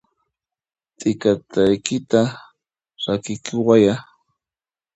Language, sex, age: Puno Quechua, male, 30-39